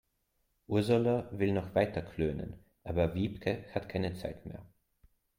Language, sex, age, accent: German, male, 19-29, Österreichisches Deutsch